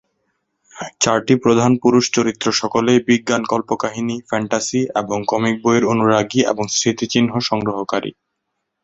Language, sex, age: Bengali, male, 19-29